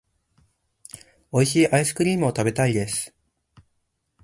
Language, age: Japanese, 19-29